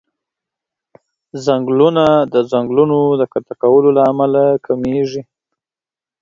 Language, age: Pashto, 30-39